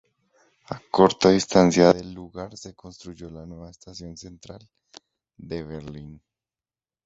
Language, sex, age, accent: Spanish, male, 19-29, Andino-Pacífico: Colombia, Perú, Ecuador, oeste de Bolivia y Venezuela andina